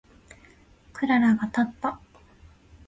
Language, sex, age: Japanese, female, 19-29